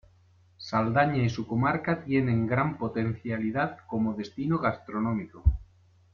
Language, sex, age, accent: Spanish, male, 40-49, España: Sur peninsular (Andalucia, Extremadura, Murcia)